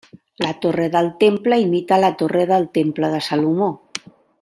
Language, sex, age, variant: Catalan, female, 50-59, Central